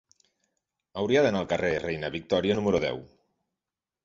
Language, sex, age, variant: Catalan, male, 40-49, Central